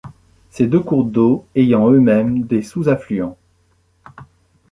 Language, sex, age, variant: French, male, 50-59, Français de métropole